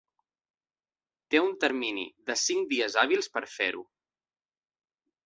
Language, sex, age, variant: Catalan, male, 19-29, Central